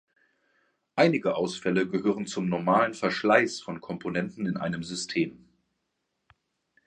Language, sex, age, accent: German, male, 30-39, Deutschland Deutsch